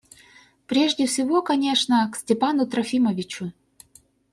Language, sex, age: Russian, female, 40-49